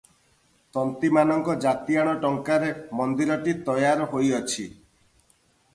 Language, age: Odia, 30-39